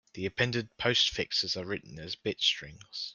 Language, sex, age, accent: English, male, 19-29, Australian English